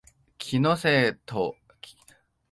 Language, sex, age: Japanese, male, 19-29